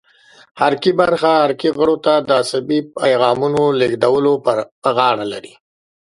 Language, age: Pashto, 40-49